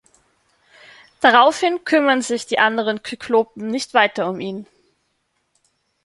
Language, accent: German, Österreichisches Deutsch